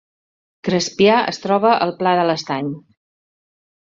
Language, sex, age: Catalan, female, 60-69